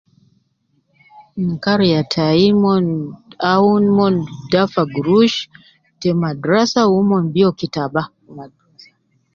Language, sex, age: Nubi, female, 50-59